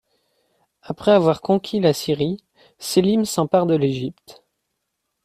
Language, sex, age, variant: French, male, under 19, Français de métropole